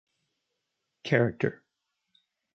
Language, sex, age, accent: English, male, 40-49, United States English